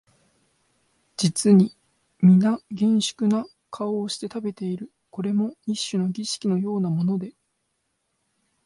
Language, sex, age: Japanese, male, 19-29